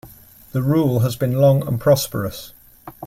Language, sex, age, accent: English, male, 50-59, England English